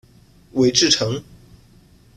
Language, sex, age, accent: Chinese, male, 19-29, 出生地：江苏省